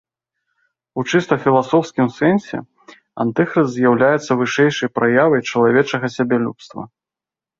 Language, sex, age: Belarusian, male, 30-39